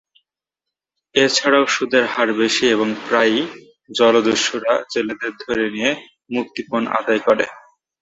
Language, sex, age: Bengali, male, 19-29